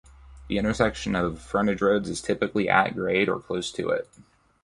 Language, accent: English, United States English